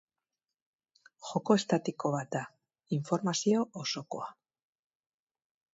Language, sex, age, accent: Basque, female, 50-59, Mendebalekoa (Araba, Bizkaia, Gipuzkoako mendebaleko herri batzuk)